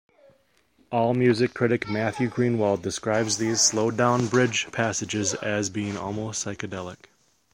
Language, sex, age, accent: English, male, 30-39, United States English